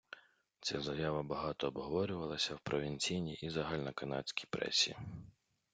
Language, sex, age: Ukrainian, male, 30-39